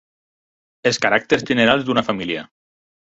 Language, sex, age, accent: Catalan, male, 40-49, valencià